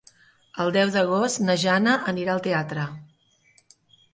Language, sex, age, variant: Catalan, female, 40-49, Central